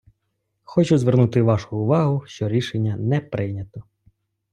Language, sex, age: Ukrainian, male, 30-39